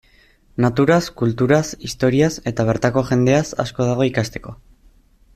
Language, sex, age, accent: Basque, male, 19-29, Erdialdekoa edo Nafarra (Gipuzkoa, Nafarroa)